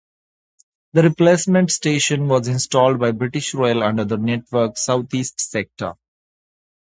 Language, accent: English, India and South Asia (India, Pakistan, Sri Lanka)